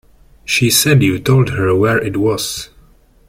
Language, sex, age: English, male, 30-39